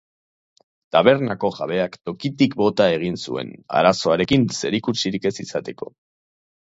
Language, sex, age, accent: Basque, male, 30-39, Mendebalekoa (Araba, Bizkaia, Gipuzkoako mendebaleko herri batzuk)